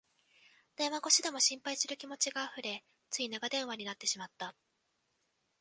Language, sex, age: Japanese, female, 19-29